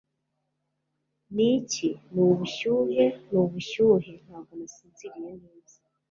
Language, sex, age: Kinyarwanda, female, 19-29